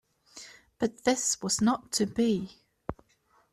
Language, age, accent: English, 19-29, England English